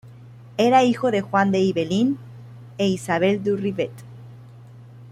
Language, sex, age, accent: Spanish, female, 30-39, Caribe: Cuba, Venezuela, Puerto Rico, República Dominicana, Panamá, Colombia caribeña, México caribeño, Costa del golfo de México